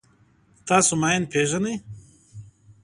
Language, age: Pashto, 30-39